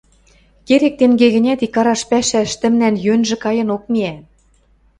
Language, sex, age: Western Mari, female, 40-49